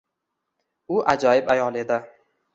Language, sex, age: Uzbek, male, 19-29